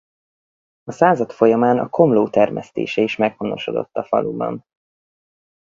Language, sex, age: Hungarian, male, 30-39